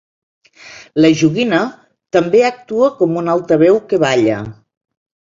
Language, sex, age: Catalan, female, 60-69